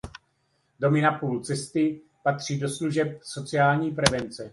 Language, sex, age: Czech, male, 50-59